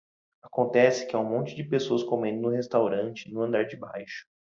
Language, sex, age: Portuguese, male, 30-39